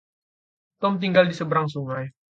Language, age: Indonesian, 19-29